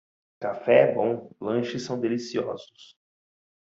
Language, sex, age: Portuguese, male, 30-39